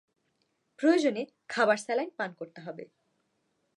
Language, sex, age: Bengali, female, 19-29